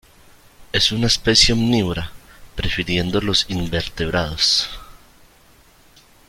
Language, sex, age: Spanish, male, 19-29